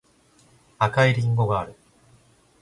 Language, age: Japanese, 30-39